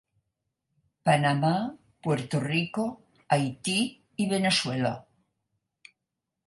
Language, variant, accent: Catalan, Central, central